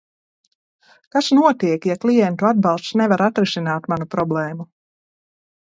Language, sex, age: Latvian, female, 30-39